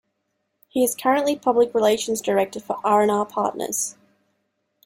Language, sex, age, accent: English, female, 19-29, Australian English